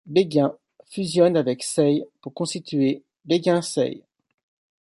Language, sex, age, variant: French, male, 50-59, Français de métropole